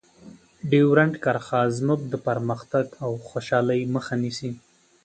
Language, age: Pashto, 19-29